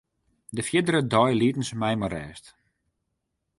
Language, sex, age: Western Frisian, male, 19-29